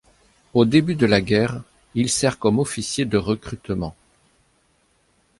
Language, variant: French, Français de métropole